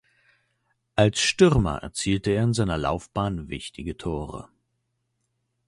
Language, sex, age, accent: German, male, 19-29, Deutschland Deutsch